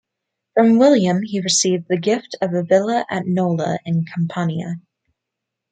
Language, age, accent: English, 19-29, United States English